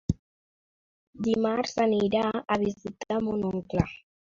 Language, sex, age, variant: Catalan, female, under 19, Central